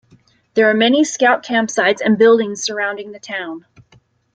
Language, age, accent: English, 30-39, United States English